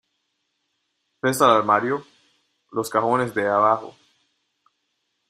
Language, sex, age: Spanish, male, 19-29